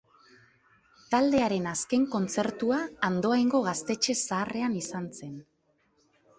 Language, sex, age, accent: Basque, female, 19-29, Mendebalekoa (Araba, Bizkaia, Gipuzkoako mendebaleko herri batzuk)